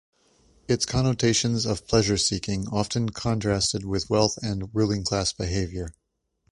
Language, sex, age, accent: English, male, 30-39, United States English